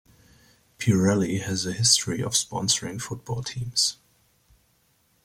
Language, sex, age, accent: English, male, 19-29, United States English